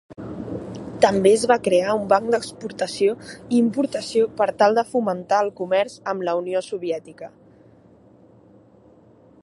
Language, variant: Catalan, Septentrional